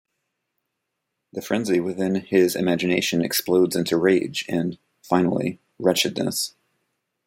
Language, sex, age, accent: English, male, 30-39, United States English